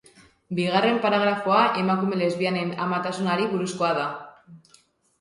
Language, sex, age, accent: Basque, female, 40-49, Mendebalekoa (Araba, Bizkaia, Gipuzkoako mendebaleko herri batzuk)